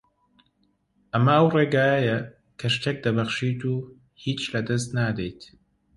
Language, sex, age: Central Kurdish, male, 19-29